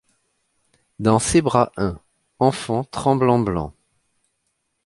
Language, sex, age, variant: French, male, 30-39, Français de métropole